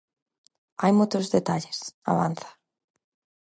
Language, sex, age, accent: Galician, female, 30-39, Normativo (estándar)